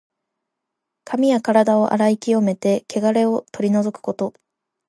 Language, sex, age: Japanese, female, 19-29